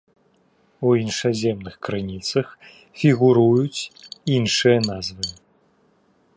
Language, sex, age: Belarusian, male, 40-49